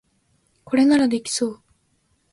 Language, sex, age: Japanese, female, under 19